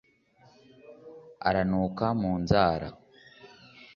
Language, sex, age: Kinyarwanda, male, under 19